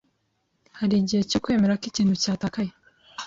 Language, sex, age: Kinyarwanda, female, 19-29